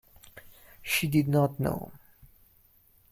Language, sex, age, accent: English, male, 19-29, United States English